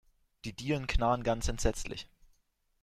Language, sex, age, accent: German, male, 19-29, Deutschland Deutsch